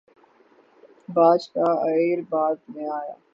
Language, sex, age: Urdu, female, 19-29